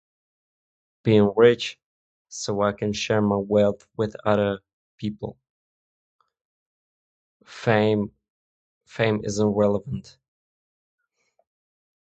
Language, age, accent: English, 19-29, Czech